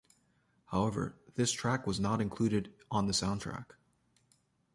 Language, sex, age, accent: English, male, 30-39, Canadian English